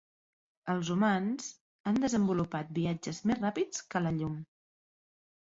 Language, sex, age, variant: Catalan, female, 40-49, Central